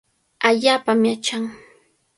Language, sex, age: Cajatambo North Lima Quechua, female, 19-29